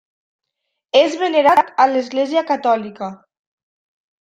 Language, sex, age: Catalan, female, 19-29